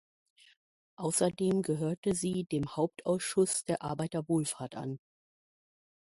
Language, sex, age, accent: German, female, 50-59, Deutschland Deutsch